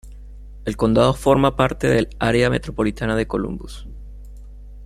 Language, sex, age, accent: Spanish, male, 30-39, Caribe: Cuba, Venezuela, Puerto Rico, República Dominicana, Panamá, Colombia caribeña, México caribeño, Costa del golfo de México